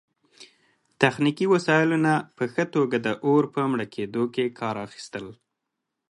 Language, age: Pashto, 30-39